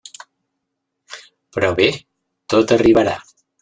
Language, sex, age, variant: Catalan, male, 60-69, Central